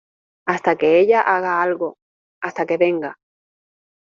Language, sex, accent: Spanish, female, España: Islas Canarias